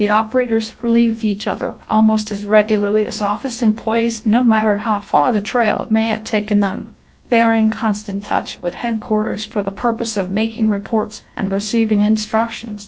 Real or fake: fake